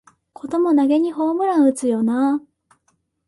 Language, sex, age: Japanese, female, 19-29